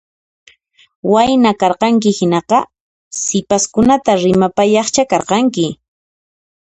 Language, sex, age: Puno Quechua, female, 30-39